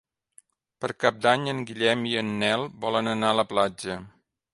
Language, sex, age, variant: Catalan, male, 40-49, Central